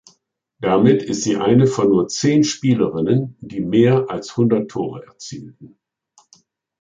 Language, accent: German, Deutschland Deutsch